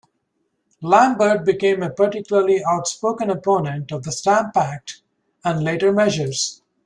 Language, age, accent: English, 50-59, United States English